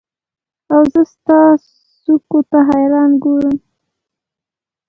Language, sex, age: Pashto, female, 19-29